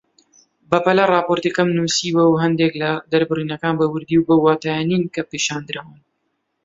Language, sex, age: Central Kurdish, male, 19-29